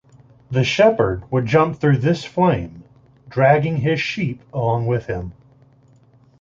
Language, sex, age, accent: English, male, 30-39, United States English